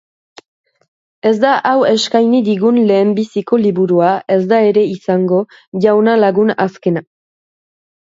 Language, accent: Basque, Nafar-lapurtarra edo Zuberotarra (Lapurdi, Nafarroa Beherea, Zuberoa)